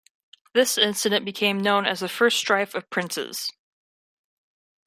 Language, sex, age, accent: English, female, 19-29, United States English